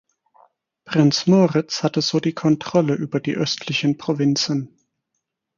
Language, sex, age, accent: German, male, 30-39, Deutschland Deutsch